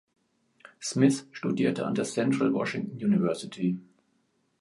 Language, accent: German, Deutschland Deutsch